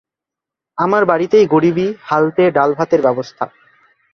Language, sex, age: Bengali, male, 19-29